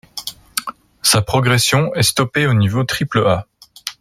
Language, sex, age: French, male, 30-39